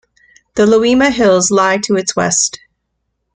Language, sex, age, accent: English, female, 40-49, United States English